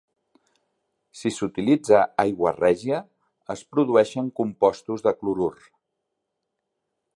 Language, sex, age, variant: Catalan, male, 50-59, Central